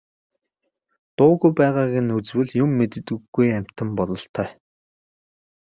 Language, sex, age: Mongolian, male, 30-39